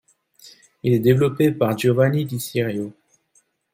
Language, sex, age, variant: French, male, 30-39, Français de métropole